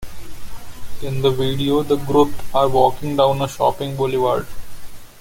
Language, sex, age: English, male, 19-29